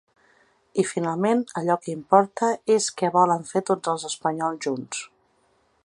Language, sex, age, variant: Catalan, female, 40-49, Central